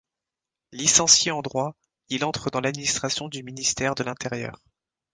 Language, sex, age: French, male, 19-29